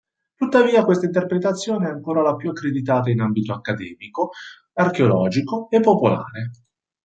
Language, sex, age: Italian, male, 30-39